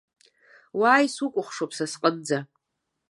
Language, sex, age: Abkhazian, female, 50-59